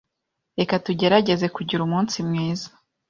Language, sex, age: Kinyarwanda, female, 19-29